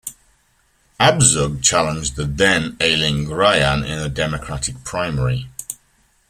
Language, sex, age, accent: English, male, 50-59, England English